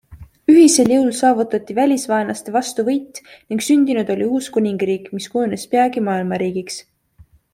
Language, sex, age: Estonian, female, 19-29